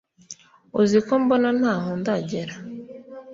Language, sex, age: Kinyarwanda, female, 30-39